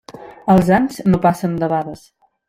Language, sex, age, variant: Catalan, female, 19-29, Nord-Occidental